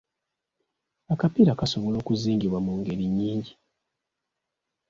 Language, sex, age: Ganda, male, 30-39